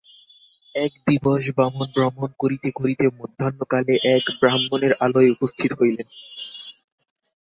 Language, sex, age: Bengali, male, 19-29